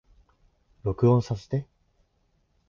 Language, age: Japanese, 19-29